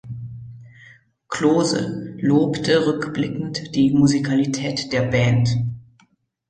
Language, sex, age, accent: German, male, under 19, Deutschland Deutsch